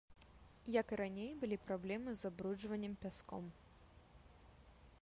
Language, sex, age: Belarusian, female, 19-29